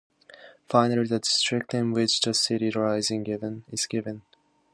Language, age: English, 19-29